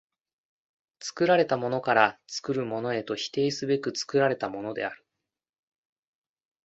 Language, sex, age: Japanese, male, 30-39